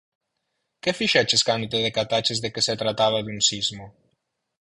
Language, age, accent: Galician, 30-39, Normativo (estándar)